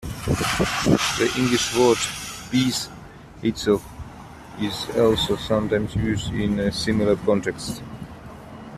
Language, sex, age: English, male, 30-39